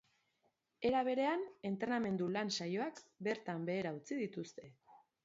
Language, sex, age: Basque, female, 40-49